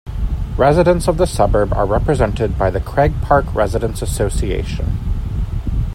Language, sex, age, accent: English, male, 19-29, United States English